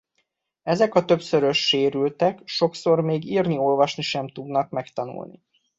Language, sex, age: Hungarian, male, 30-39